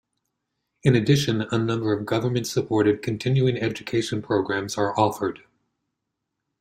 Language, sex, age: English, male, 60-69